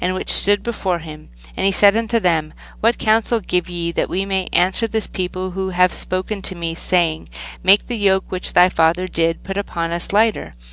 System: none